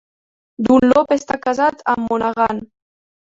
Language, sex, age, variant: Catalan, female, under 19, Nord-Occidental